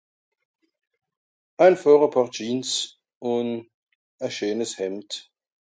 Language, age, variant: Swiss German, 40-49, Nordniederàlemmànisch (Rishoffe, Zàwere, Bùsswìller, Hawenau, Brüemt, Stroossbùri, Molse, Dàmbàch, Schlettstàtt, Pfàlzbùri usw.)